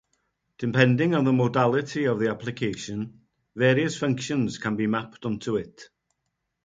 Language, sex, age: English, male, 50-59